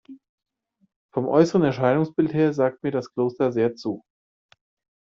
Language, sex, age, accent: German, male, 30-39, Deutschland Deutsch